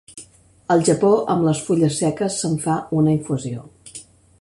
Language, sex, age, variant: Catalan, female, 50-59, Central